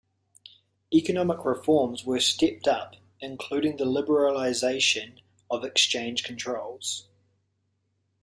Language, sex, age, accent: English, male, 30-39, New Zealand English